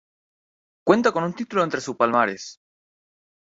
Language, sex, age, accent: Spanish, male, under 19, Rioplatense: Argentina, Uruguay, este de Bolivia, Paraguay